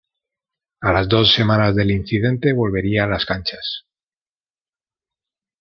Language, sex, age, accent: Spanish, male, 30-39, España: Centro-Sur peninsular (Madrid, Toledo, Castilla-La Mancha)